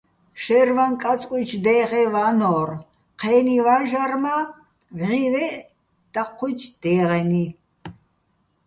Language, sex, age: Bats, female, 70-79